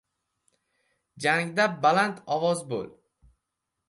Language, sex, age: Uzbek, male, 19-29